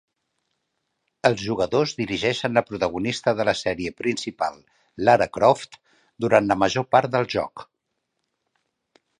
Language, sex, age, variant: Catalan, male, 50-59, Central